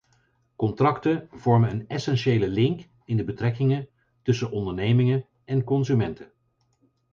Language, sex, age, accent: Dutch, male, 50-59, Nederlands Nederlands